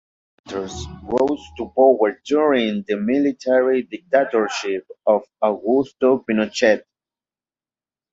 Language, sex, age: English, male, 30-39